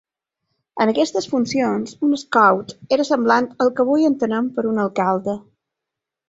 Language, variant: Catalan, Balear